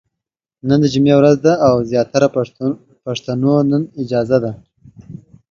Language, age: Pashto, 19-29